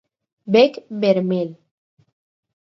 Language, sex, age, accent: Catalan, female, under 19, aprenent (recent, des del castellà)